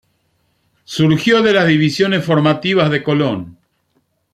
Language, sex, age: Spanish, male, 50-59